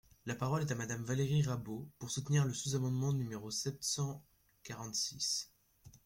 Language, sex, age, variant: French, male, under 19, Français de métropole